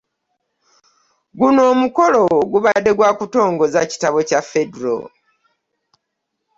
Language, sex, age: Ganda, female, 50-59